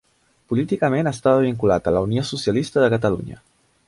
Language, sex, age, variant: Catalan, male, 19-29, Central